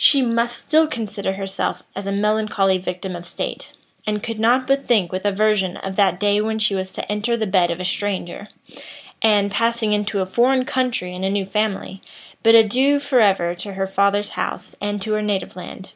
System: none